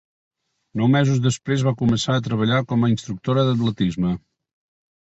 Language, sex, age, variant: Catalan, male, 50-59, Nord-Occidental